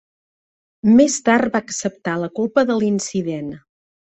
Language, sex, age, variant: Catalan, female, 50-59, Central